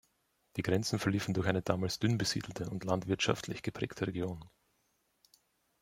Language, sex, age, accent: German, male, 30-39, Österreichisches Deutsch